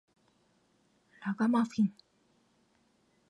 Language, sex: Japanese, female